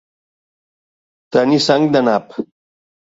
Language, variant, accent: Catalan, Central, central